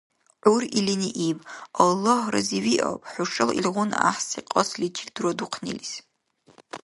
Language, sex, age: Dargwa, female, 19-29